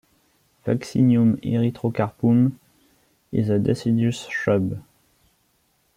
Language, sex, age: English, male, 19-29